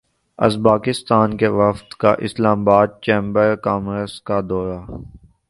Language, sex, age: Urdu, male, 19-29